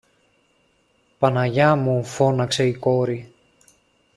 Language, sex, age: Greek, male, 40-49